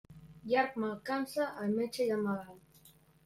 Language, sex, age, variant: Catalan, male, under 19, Central